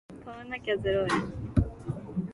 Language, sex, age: Japanese, female, 19-29